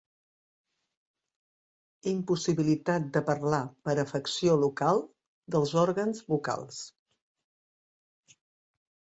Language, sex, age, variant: Catalan, female, 50-59, Central